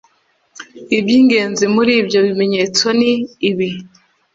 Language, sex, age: Kinyarwanda, female, 30-39